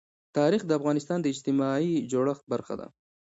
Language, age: Pashto, 19-29